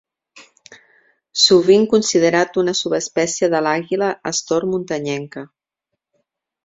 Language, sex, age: Catalan, female, 40-49